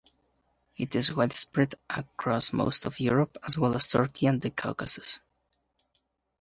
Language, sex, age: English, male, under 19